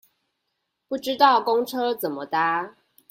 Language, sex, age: Chinese, female, 19-29